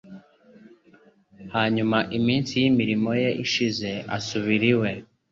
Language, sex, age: Kinyarwanda, male, 19-29